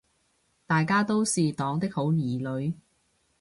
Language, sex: Cantonese, female